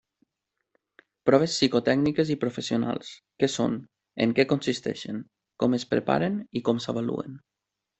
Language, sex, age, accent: Catalan, male, 30-39, valencià